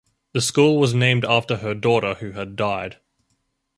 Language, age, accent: English, 19-29, Australian English